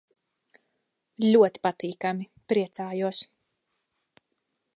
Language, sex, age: Latvian, female, 19-29